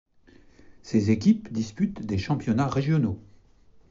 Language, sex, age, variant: French, male, 40-49, Français de métropole